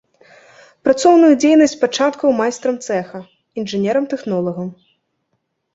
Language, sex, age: Belarusian, female, 19-29